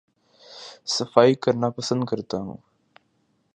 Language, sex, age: Urdu, male, 19-29